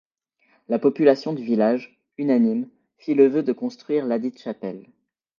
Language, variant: French, Français de métropole